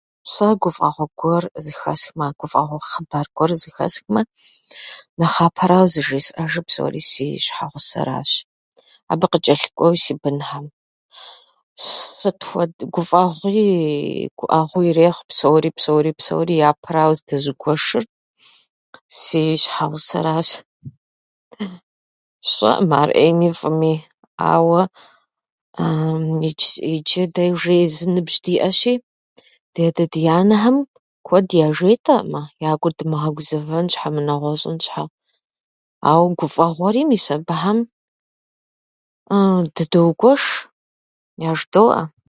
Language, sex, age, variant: Kabardian, female, 30-39, Адыгэбзэ (Къэбэрдей, Кирил, псоми зэдай)